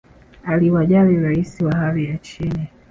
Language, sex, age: Swahili, female, 30-39